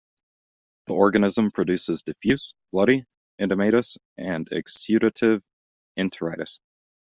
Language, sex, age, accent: English, male, 19-29, United States English